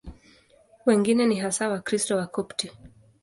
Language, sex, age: Swahili, female, 19-29